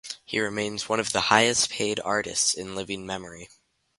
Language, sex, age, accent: English, male, under 19, Canadian English